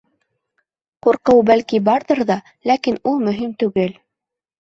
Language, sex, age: Bashkir, female, 19-29